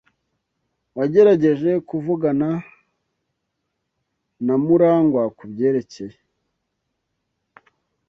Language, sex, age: Kinyarwanda, male, 19-29